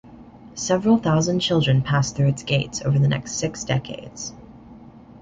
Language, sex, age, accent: English, male, under 19, United States English